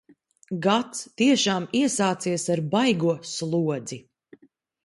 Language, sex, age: Latvian, female, 19-29